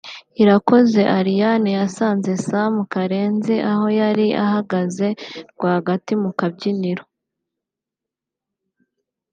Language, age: Kinyarwanda, 19-29